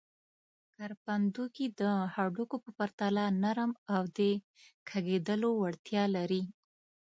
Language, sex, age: Pashto, female, 30-39